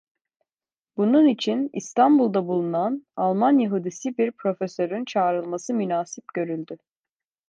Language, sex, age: Turkish, female, 19-29